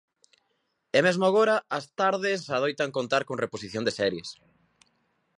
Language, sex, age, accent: Galician, male, 19-29, Atlántico (seseo e gheada)